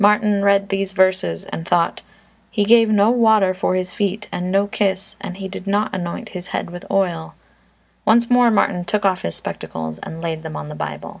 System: none